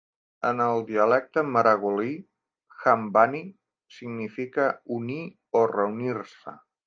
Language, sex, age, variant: Catalan, male, 50-59, Central